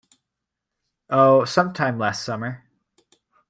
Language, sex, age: English, male, 19-29